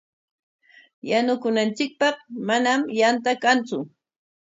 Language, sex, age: Corongo Ancash Quechua, female, 50-59